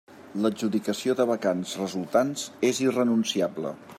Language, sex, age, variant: Catalan, male, 60-69, Central